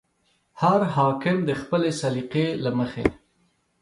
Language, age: Pashto, 30-39